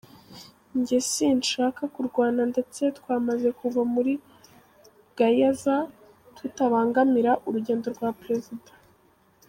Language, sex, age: Kinyarwanda, female, under 19